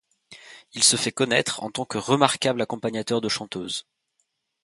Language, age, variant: French, 19-29, Français de métropole